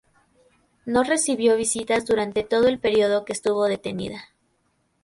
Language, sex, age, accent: Spanish, female, 19-29, México